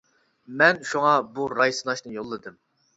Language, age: Uyghur, 19-29